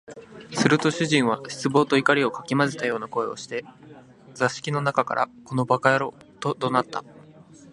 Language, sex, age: Japanese, male, 19-29